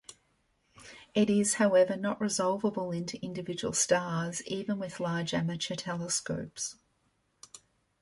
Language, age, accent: English, 50-59, Australian English